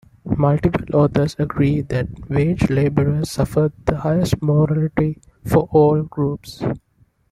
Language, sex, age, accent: English, male, 19-29, India and South Asia (India, Pakistan, Sri Lanka)